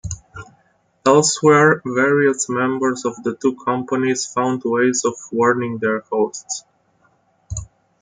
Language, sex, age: English, male, 30-39